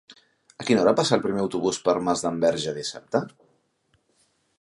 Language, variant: Catalan, Central